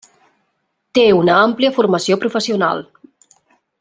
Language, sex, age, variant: Catalan, female, 40-49, Central